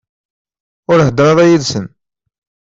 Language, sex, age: Kabyle, male, 30-39